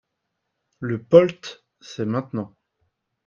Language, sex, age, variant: French, male, 30-39, Français de métropole